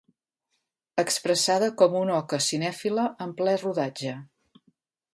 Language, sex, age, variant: Catalan, female, 50-59, Central